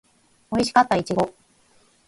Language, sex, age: Japanese, female, 40-49